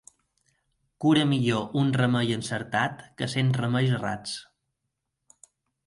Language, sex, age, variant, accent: Catalan, male, 19-29, Balear, mallorquí